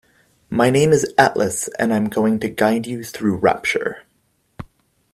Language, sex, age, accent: English, male, 19-29, United States English